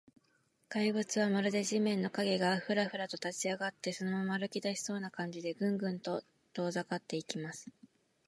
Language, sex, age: Japanese, female, 19-29